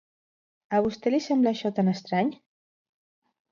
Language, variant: Catalan, Central